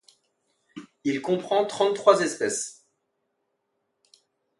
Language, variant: French, Français de métropole